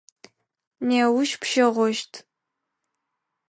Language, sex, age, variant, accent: Adyghe, female, under 19, Адыгабзэ (Кирил, пстэумэ зэдыряе), Бжъэдыгъу (Bjeduğ)